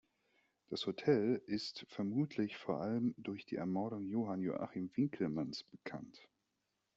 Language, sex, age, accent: German, male, 30-39, Deutschland Deutsch